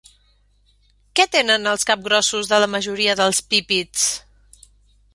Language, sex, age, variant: Catalan, female, 40-49, Central